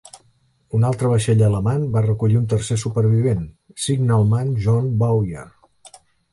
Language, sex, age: Catalan, male, 60-69